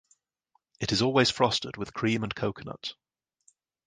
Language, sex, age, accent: English, male, 30-39, England English